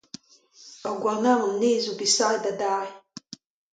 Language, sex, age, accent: Breton, female, 50-59, Kerneveg